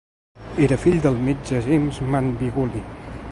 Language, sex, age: Catalan, male, 19-29